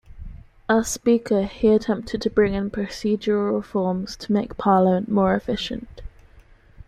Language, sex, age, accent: English, female, 19-29, England English